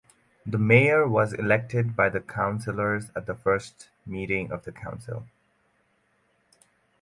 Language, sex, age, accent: English, male, 19-29, United States English